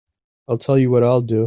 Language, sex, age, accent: English, male, 19-29, United States English